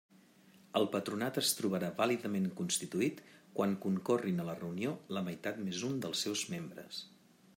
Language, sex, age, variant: Catalan, male, 40-49, Central